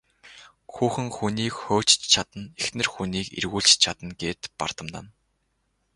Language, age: Mongolian, 19-29